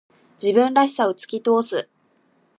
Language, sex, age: Japanese, female, 19-29